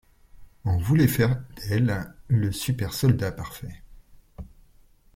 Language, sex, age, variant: French, male, 40-49, Français de métropole